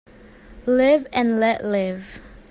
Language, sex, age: English, female, under 19